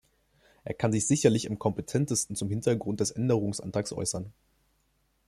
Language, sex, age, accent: German, male, 19-29, Deutschland Deutsch